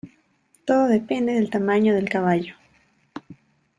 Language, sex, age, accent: Spanish, female, 19-29, México